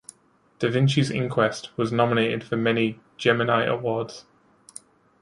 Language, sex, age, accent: English, male, 19-29, England English